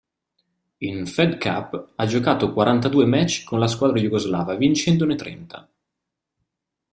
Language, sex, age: Italian, male, 30-39